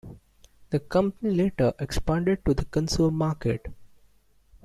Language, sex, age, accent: English, male, 19-29, India and South Asia (India, Pakistan, Sri Lanka)